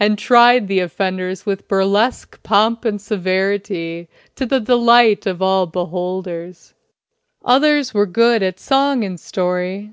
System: none